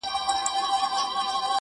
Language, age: Pashto, 30-39